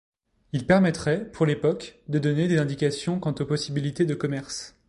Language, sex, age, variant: French, male, 19-29, Français de métropole